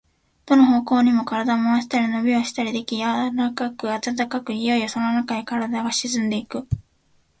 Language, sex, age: Japanese, female, 19-29